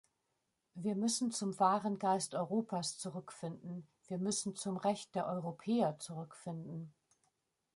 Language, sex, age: German, female, 50-59